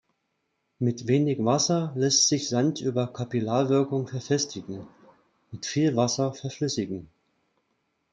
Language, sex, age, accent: German, male, 40-49, Deutschland Deutsch